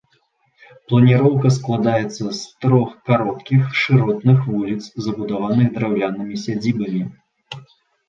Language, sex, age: Belarusian, male, 19-29